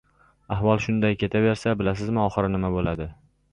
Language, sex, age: Uzbek, male, 19-29